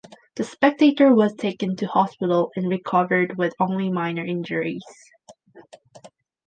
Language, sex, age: English, female, 19-29